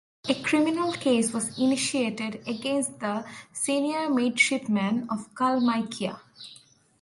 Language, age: English, 19-29